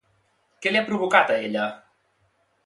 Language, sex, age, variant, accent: Catalan, male, 30-39, Central, central